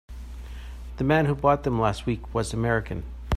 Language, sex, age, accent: English, male, 50-59, Canadian English